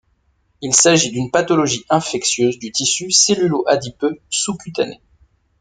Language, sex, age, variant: French, male, 40-49, Français de métropole